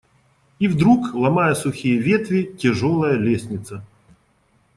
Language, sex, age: Russian, male, 40-49